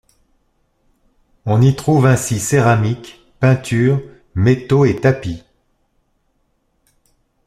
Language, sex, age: French, male, 40-49